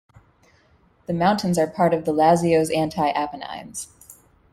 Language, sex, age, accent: English, female, 19-29, United States English